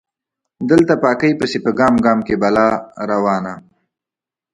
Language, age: Pashto, 19-29